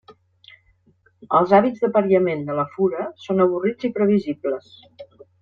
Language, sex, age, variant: Catalan, female, 60-69, Central